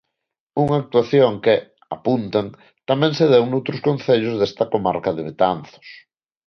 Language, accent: Galician, Neofalante